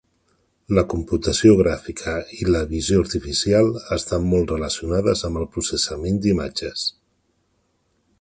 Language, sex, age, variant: Catalan, male, 40-49, Central